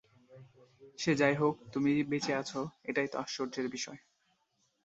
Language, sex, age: Bengali, male, 19-29